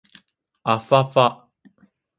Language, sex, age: Japanese, male, under 19